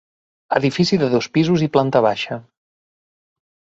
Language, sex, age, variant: Catalan, male, 40-49, Central